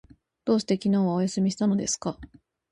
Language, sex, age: Japanese, female, 19-29